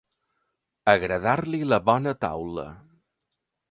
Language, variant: Catalan, Balear